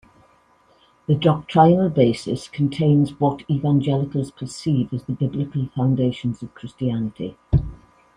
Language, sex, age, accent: English, female, 60-69, Welsh English